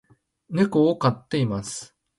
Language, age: Japanese, 50-59